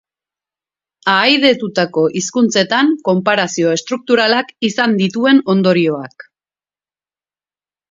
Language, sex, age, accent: Basque, female, 40-49, Erdialdekoa edo Nafarra (Gipuzkoa, Nafarroa)